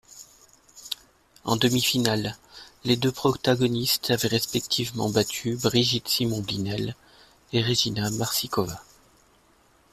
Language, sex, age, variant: French, male, 40-49, Français de métropole